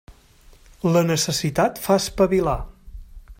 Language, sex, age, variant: Catalan, male, 30-39, Central